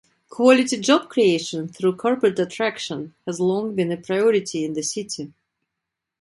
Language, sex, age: English, female, 50-59